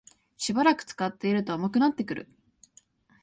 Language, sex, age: Japanese, female, under 19